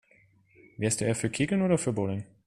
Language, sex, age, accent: German, male, 19-29, Deutschland Deutsch